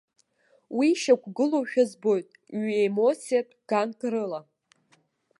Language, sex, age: Abkhazian, female, 19-29